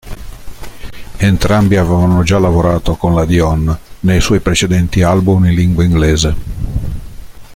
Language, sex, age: Italian, male, 50-59